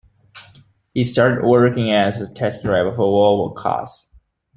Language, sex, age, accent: English, male, 19-29, United States English